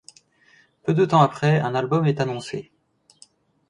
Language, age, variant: French, 19-29, Français de métropole